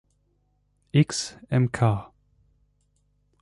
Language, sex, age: German, male, 19-29